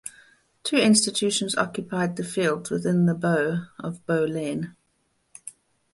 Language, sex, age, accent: English, female, 50-59, Southern African (South Africa, Zimbabwe, Namibia)